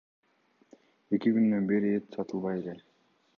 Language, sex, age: Kyrgyz, male, 19-29